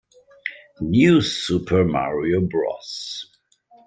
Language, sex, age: German, male, 40-49